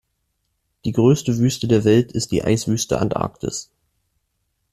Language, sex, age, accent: German, male, 19-29, Deutschland Deutsch